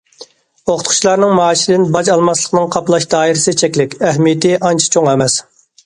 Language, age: Uyghur, 30-39